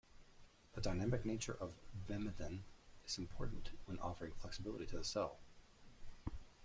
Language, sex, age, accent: English, male, 19-29, United States English